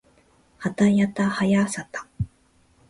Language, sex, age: Japanese, female, 30-39